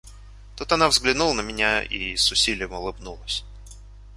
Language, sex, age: Russian, male, 19-29